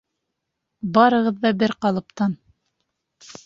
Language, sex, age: Bashkir, female, 19-29